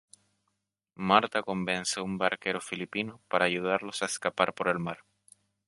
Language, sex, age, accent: Spanish, male, 19-29, España: Islas Canarias